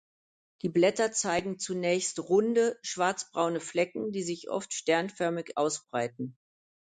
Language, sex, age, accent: German, female, 60-69, Deutschland Deutsch